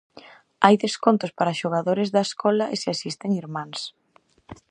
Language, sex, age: Galician, female, 19-29